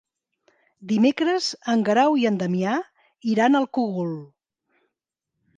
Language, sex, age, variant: Catalan, female, 50-59, Central